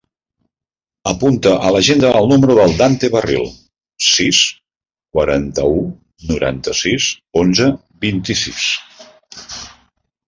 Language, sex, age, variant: Catalan, male, 50-59, Central